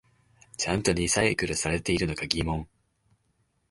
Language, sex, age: Japanese, male, 19-29